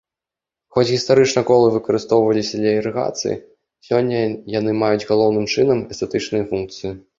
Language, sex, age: Belarusian, male, 19-29